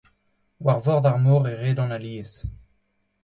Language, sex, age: Breton, male, 19-29